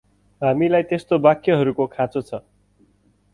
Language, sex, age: Nepali, male, 30-39